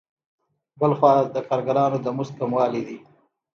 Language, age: Pashto, 30-39